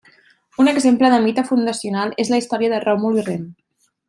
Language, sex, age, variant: Catalan, female, 19-29, Central